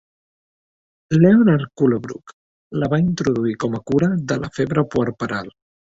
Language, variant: Catalan, Central